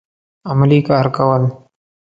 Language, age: Pashto, 19-29